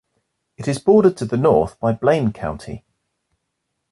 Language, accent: English, England English